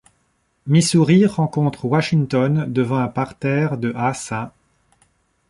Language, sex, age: French, male, 30-39